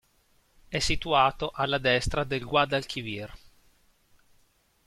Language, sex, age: Italian, male, 30-39